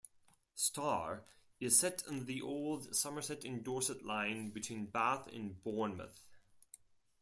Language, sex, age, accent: English, male, 30-39, United States English